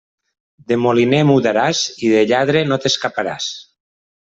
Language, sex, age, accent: Catalan, male, 40-49, valencià